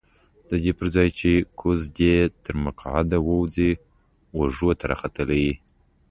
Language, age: Pashto, 19-29